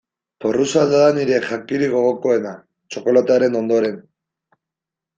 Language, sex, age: Basque, male, 19-29